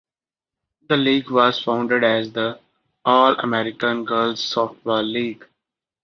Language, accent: English, India and South Asia (India, Pakistan, Sri Lanka)